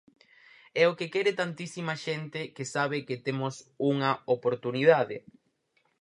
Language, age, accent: Galician, 19-29, Central (gheada)